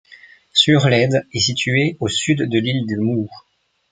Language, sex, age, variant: French, male, 19-29, Français de métropole